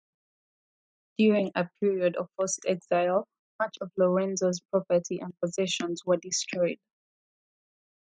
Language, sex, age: English, female, 19-29